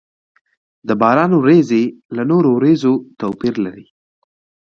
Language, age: Pashto, 19-29